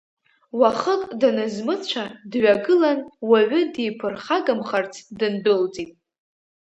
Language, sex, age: Abkhazian, female, under 19